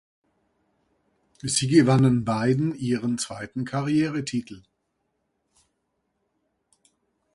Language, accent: German, Deutschland Deutsch